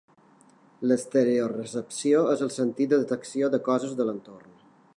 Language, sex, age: Catalan, male, 50-59